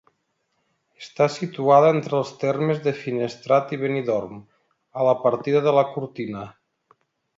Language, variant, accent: Catalan, Nord-Occidental, nord-occidental